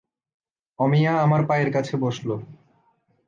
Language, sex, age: Bengali, male, 19-29